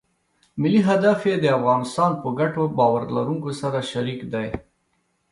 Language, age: Pashto, 30-39